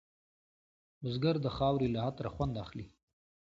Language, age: Pashto, 19-29